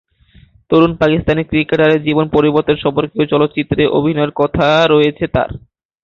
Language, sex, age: Bengali, male, under 19